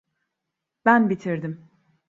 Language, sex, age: Turkish, female, 30-39